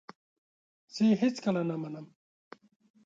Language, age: Pashto, 19-29